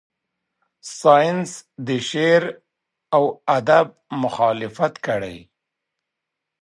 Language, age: Pashto, 50-59